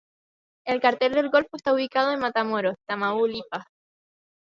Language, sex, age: Spanish, female, 19-29